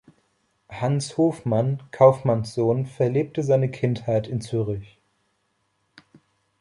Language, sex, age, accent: German, male, 30-39, Deutschland Deutsch